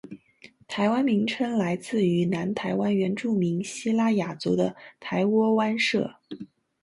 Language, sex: Chinese, female